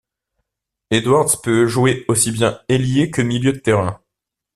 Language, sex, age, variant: French, male, 30-39, Français de métropole